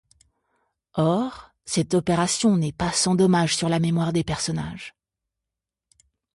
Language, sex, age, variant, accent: French, female, 40-49, Français d'Europe, Français de Suisse